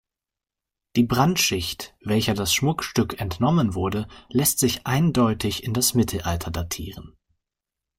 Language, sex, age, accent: German, male, 19-29, Deutschland Deutsch